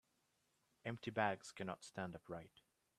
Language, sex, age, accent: English, male, 19-29, England English